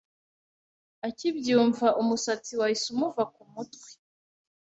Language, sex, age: Kinyarwanda, female, 19-29